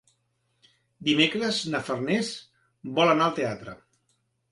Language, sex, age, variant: Catalan, male, 40-49, Central